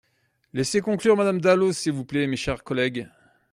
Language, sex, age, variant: French, male, 40-49, Français de métropole